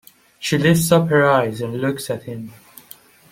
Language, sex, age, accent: English, male, 19-29, United States English